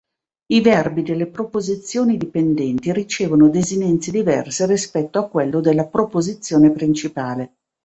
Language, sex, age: Italian, female, 50-59